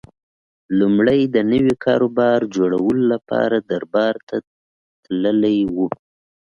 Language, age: Pashto, 19-29